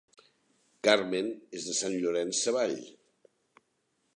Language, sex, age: Catalan, male, 60-69